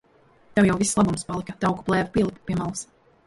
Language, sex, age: Latvian, female, 30-39